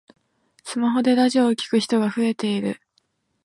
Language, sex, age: Japanese, female, 19-29